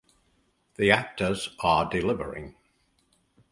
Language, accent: English, England English